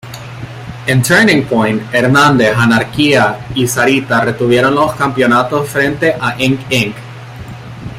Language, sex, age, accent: Spanish, male, 19-29, América central